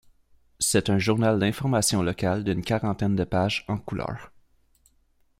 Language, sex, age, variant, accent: French, male, 19-29, Français d'Amérique du Nord, Français du Canada